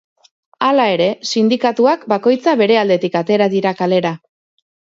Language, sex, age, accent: Basque, female, 30-39, Erdialdekoa edo Nafarra (Gipuzkoa, Nafarroa)